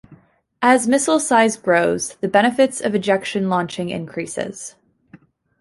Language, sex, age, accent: English, female, 19-29, Canadian English